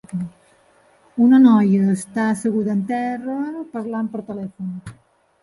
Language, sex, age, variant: Catalan, female, 50-59, Balear